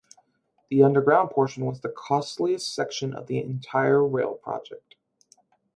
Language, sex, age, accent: English, male, 19-29, United States English